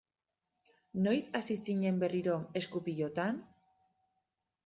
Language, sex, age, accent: Basque, female, 19-29, Erdialdekoa edo Nafarra (Gipuzkoa, Nafarroa)